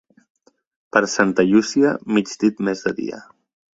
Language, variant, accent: Catalan, Central, central